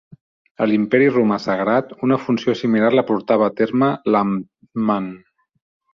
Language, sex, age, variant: Catalan, male, 40-49, Central